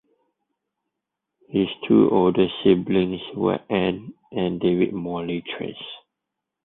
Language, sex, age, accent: English, male, 30-39, Malaysian English